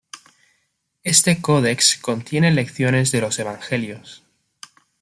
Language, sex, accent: Spanish, male, España: Centro-Sur peninsular (Madrid, Toledo, Castilla-La Mancha)